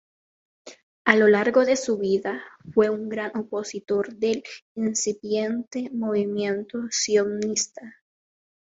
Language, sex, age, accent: Spanish, female, 19-29, Caribe: Cuba, Venezuela, Puerto Rico, República Dominicana, Panamá, Colombia caribeña, México caribeño, Costa del golfo de México